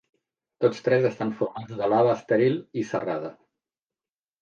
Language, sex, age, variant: Catalan, male, 50-59, Central